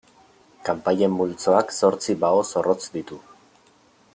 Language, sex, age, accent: Basque, male, 30-39, Erdialdekoa edo Nafarra (Gipuzkoa, Nafarroa)